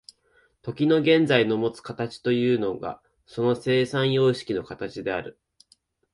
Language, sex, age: Japanese, male, 19-29